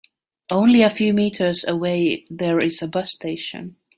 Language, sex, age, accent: English, female, 19-29, England English